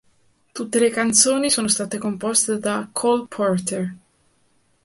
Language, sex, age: Italian, female, 19-29